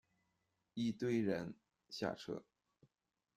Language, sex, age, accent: Chinese, male, 30-39, 出生地：北京市